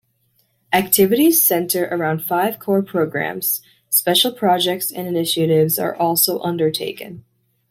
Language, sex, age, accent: English, female, 19-29, United States English